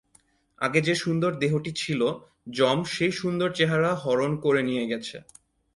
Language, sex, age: Bengali, male, 19-29